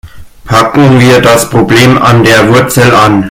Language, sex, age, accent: German, male, 19-29, Deutschland Deutsch